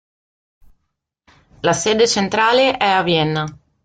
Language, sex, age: Italian, female, 19-29